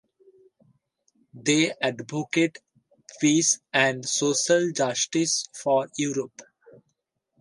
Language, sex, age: English, male, 19-29